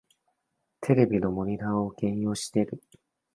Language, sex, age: Japanese, male, 19-29